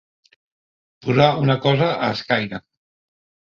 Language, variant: Catalan, Central